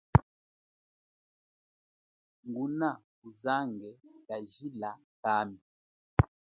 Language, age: Chokwe, 40-49